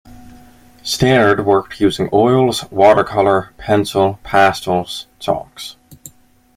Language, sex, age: English, male, 19-29